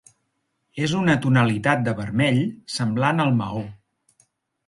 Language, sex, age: Catalan, male, 40-49